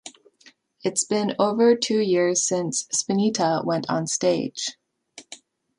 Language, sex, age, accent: English, female, 19-29, Canadian English